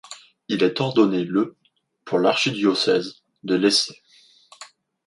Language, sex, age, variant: French, male, 19-29, Français de métropole